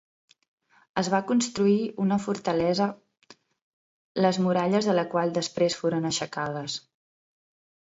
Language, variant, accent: Catalan, Central, central